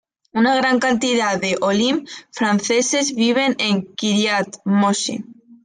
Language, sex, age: Spanish, female, 19-29